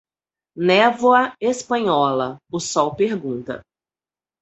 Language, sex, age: Portuguese, female, 40-49